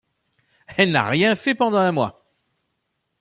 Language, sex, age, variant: French, male, 40-49, Français de métropole